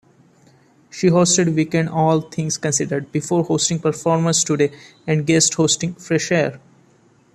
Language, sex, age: English, male, 19-29